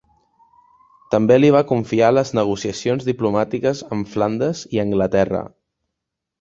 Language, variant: Catalan, Central